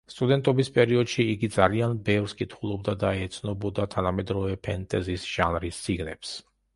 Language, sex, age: Georgian, male, 50-59